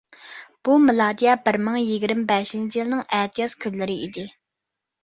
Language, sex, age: Uyghur, female, 19-29